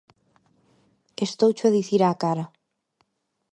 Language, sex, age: Galician, female, 19-29